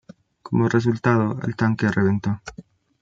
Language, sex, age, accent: Spanish, male, 19-29, Andino-Pacífico: Colombia, Perú, Ecuador, oeste de Bolivia y Venezuela andina